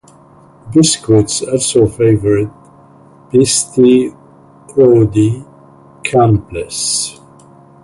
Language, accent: English, United States English